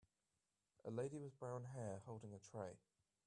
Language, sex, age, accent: English, male, 19-29, England English